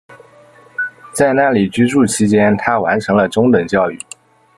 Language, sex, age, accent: Chinese, male, under 19, 出生地：浙江省